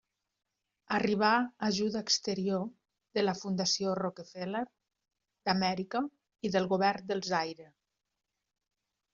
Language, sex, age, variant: Catalan, female, 50-59, Nord-Occidental